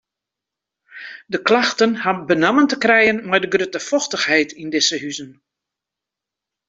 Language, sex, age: Western Frisian, female, 60-69